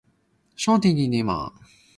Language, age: Cantonese, 19-29